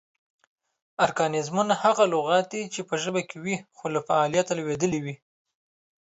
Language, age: Pashto, 19-29